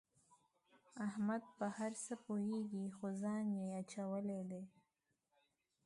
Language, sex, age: Pashto, female, 19-29